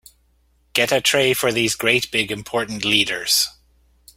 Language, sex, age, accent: English, male, 40-49, Canadian English